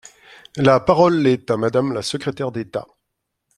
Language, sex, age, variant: French, male, 50-59, Français de métropole